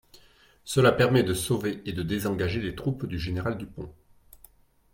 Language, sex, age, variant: French, male, 40-49, Français de métropole